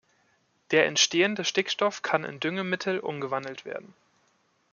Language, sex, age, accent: German, male, 19-29, Deutschland Deutsch